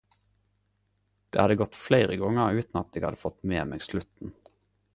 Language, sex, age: Norwegian Nynorsk, male, 19-29